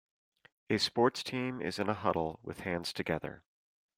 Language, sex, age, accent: English, male, 50-59, United States English